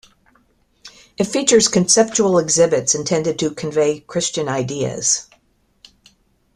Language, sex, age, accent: English, female, 70-79, United States English